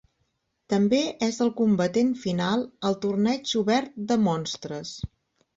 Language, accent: Catalan, Empordanès